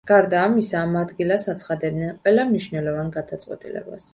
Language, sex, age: Georgian, female, 19-29